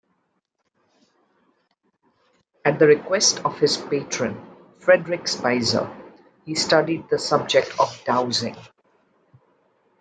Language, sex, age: English, female, 30-39